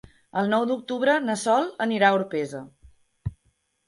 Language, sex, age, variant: Catalan, female, 19-29, Central